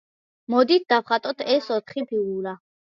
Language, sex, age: Georgian, female, under 19